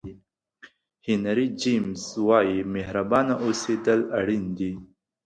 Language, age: Pashto, 19-29